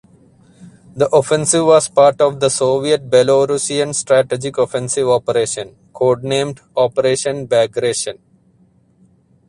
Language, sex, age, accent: English, male, 30-39, India and South Asia (India, Pakistan, Sri Lanka)